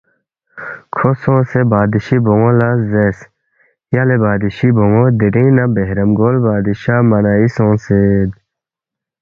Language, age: Balti, 19-29